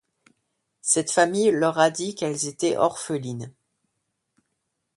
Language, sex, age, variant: French, male, under 19, Français de métropole